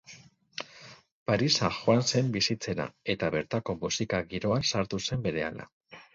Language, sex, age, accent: Basque, male, 40-49, Mendebalekoa (Araba, Bizkaia, Gipuzkoako mendebaleko herri batzuk)